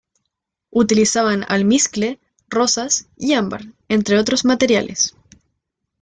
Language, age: Spanish, 19-29